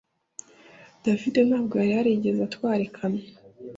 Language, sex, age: Kinyarwanda, female, 19-29